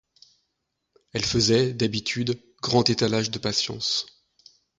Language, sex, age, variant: French, male, 40-49, Français de métropole